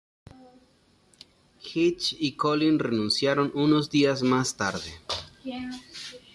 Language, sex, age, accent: Spanish, male, 19-29, México